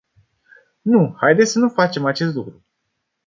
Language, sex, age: Romanian, male, 19-29